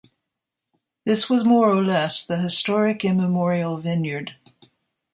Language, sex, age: English, female, 60-69